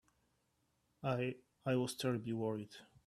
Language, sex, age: English, male, 30-39